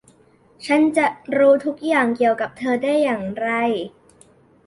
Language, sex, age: Thai, male, under 19